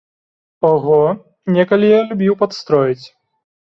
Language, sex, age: Belarusian, male, 19-29